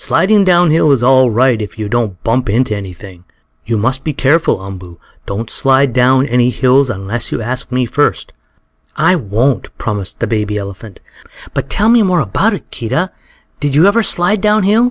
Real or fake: real